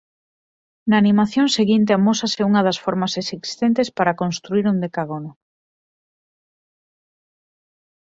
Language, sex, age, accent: Galician, female, 19-29, Normativo (estándar)